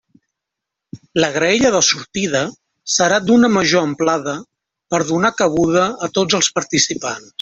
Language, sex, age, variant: Catalan, male, 40-49, Central